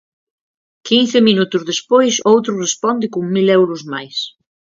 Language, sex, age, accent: Galician, female, 40-49, Oriental (común en zona oriental)